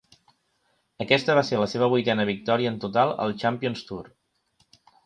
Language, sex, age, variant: Catalan, male, 40-49, Central